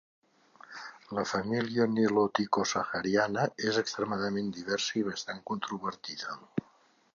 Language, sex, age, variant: Catalan, male, 60-69, Central